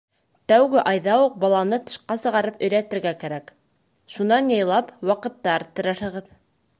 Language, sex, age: Bashkir, female, 19-29